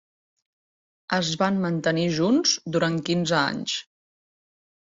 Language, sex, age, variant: Catalan, female, 30-39, Central